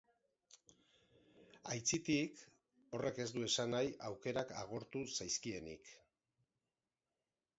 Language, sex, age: Basque, male, 50-59